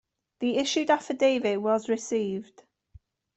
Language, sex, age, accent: English, female, 19-29, Welsh English